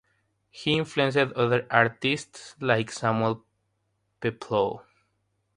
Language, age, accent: English, 19-29, United States English; India and South Asia (India, Pakistan, Sri Lanka)